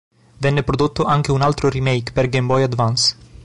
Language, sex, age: Italian, male, 19-29